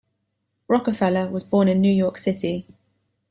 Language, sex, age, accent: English, female, 19-29, England English